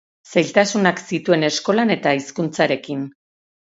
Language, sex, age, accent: Basque, female, 50-59, Erdialdekoa edo Nafarra (Gipuzkoa, Nafarroa)